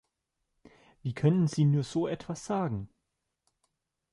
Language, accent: German, Deutschland Deutsch